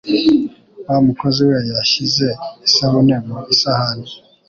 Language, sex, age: Kinyarwanda, male, 19-29